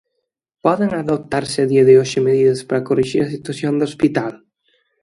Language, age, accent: Galician, 19-29, Atlántico (seseo e gheada)